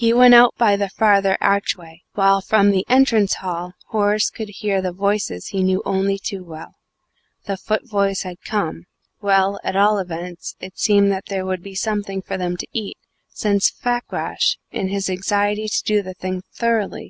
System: none